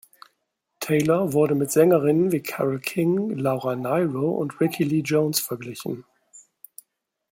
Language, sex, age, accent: German, male, 50-59, Deutschland Deutsch